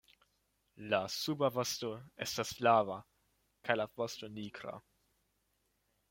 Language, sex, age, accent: Esperanto, male, 19-29, Internacia